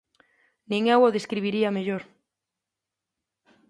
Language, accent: Galician, Normativo (estándar)